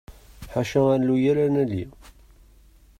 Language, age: Kabyle, 30-39